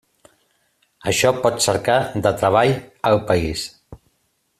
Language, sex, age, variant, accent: Catalan, male, 50-59, Central, central